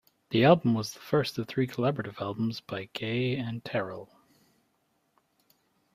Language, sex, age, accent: English, male, 19-29, Irish English